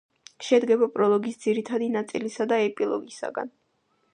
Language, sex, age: Georgian, female, under 19